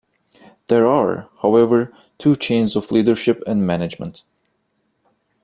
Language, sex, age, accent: English, male, 19-29, United States English